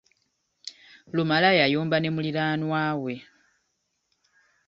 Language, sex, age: Ganda, female, 30-39